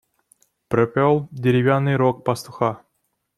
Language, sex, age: Russian, male, 19-29